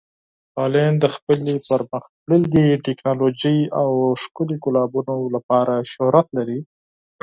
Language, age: Pashto, 19-29